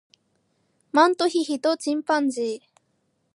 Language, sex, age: Japanese, female, 19-29